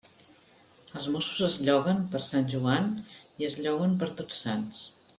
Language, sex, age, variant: Catalan, female, 50-59, Central